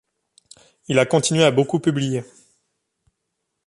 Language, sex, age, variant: French, male, 19-29, Français de métropole